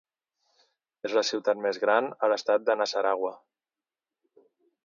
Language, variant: Catalan, Central